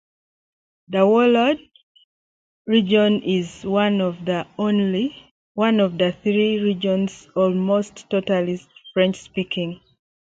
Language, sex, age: English, female, 30-39